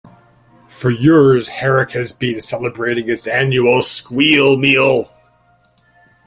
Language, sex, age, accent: English, male, 40-49, Canadian English